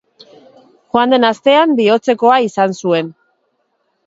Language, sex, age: Basque, female, 40-49